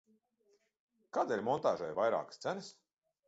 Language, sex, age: Latvian, male, 40-49